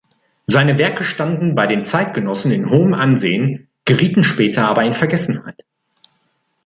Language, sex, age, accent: German, male, 40-49, Deutschland Deutsch